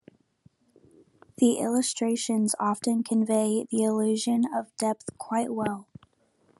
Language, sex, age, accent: English, female, under 19, United States English